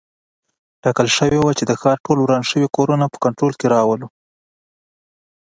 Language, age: Pashto, 19-29